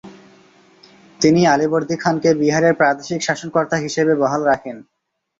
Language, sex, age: Bengali, male, 19-29